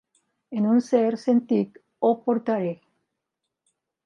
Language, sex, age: Catalan, female, 60-69